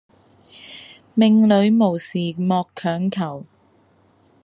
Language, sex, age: Cantonese, female, 30-39